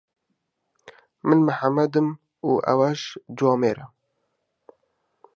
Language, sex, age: Central Kurdish, male, 19-29